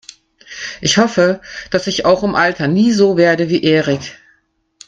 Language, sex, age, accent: German, female, 50-59, Deutschland Deutsch